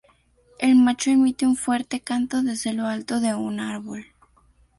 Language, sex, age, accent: Spanish, female, 19-29, México